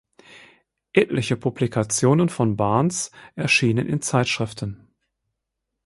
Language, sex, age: German, male, 50-59